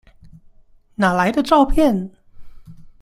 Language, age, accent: Chinese, 19-29, 出生地：桃園市